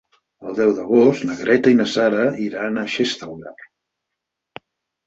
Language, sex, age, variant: Catalan, male, 60-69, Central